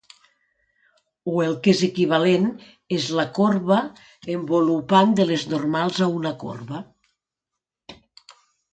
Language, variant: Catalan, Nord-Occidental